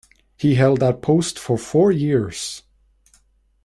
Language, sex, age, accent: English, male, 19-29, United States English